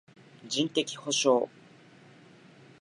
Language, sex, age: Japanese, male, 19-29